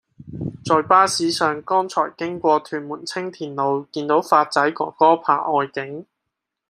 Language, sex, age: Cantonese, male, 19-29